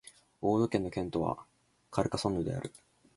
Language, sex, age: Japanese, male, 19-29